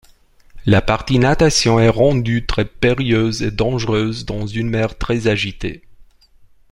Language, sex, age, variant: French, male, 30-39, Français d'Europe